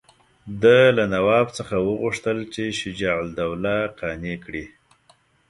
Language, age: Pashto, 30-39